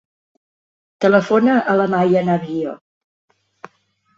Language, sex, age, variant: Catalan, female, 60-69, Central